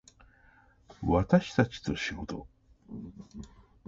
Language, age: Japanese, 40-49